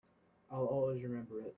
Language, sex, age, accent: English, male, 19-29, United States English